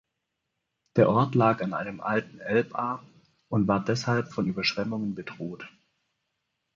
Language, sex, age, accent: German, male, 30-39, Deutschland Deutsch